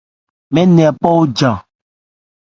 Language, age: Ebrié, 19-29